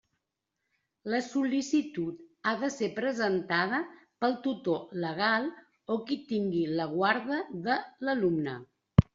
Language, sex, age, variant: Catalan, female, 60-69, Central